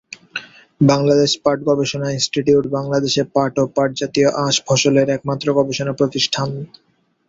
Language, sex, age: Bengali, male, 19-29